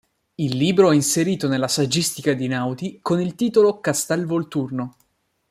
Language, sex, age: Italian, male, 19-29